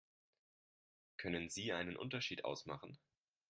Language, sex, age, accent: German, male, 19-29, Deutschland Deutsch